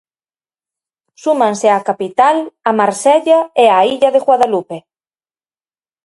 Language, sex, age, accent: Galician, female, 40-49, Atlántico (seseo e gheada)